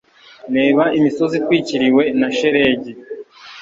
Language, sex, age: Kinyarwanda, male, 19-29